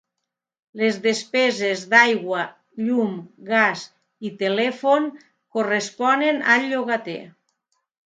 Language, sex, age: Catalan, female, 50-59